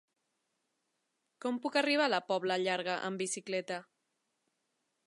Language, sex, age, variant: Catalan, female, 30-39, Nord-Occidental